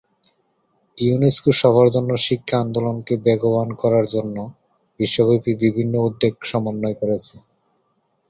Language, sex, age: Bengali, male, 30-39